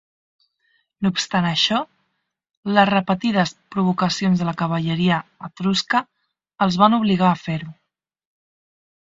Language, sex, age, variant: Catalan, female, 19-29, Central